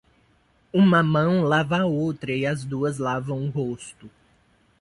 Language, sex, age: Portuguese, male, 19-29